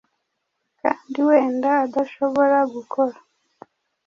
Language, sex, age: Kinyarwanda, female, 30-39